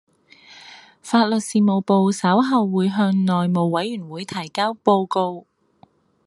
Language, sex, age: Cantonese, female, 30-39